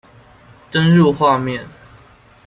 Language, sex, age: Chinese, male, 19-29